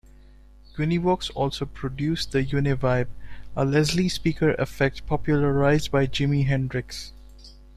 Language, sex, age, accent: English, male, 19-29, India and South Asia (India, Pakistan, Sri Lanka)